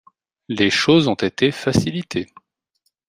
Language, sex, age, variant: French, male, 30-39, Français de métropole